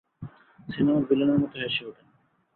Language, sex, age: Bengali, male, 19-29